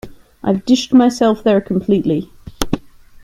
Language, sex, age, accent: English, female, 30-39, England English